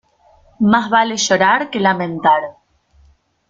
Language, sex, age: Spanish, female, 30-39